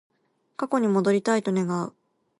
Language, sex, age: Japanese, female, 40-49